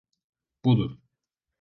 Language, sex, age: Turkish, male, 19-29